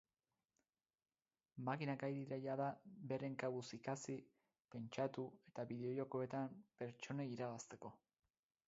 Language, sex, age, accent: Basque, male, 30-39, Mendebalekoa (Araba, Bizkaia, Gipuzkoako mendebaleko herri batzuk)